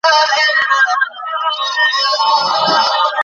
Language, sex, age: Bengali, male, 40-49